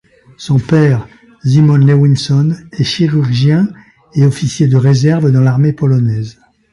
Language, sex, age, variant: French, male, 70-79, Français de métropole